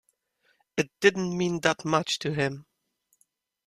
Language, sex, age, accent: English, male, 19-29, England English